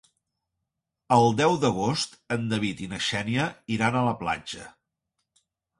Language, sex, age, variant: Catalan, male, 40-49, Central